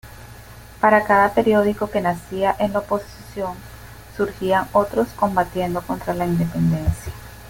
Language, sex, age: Spanish, female, 50-59